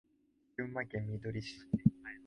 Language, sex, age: Japanese, male, 19-29